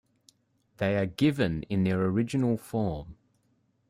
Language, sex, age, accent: English, male, 19-29, Australian English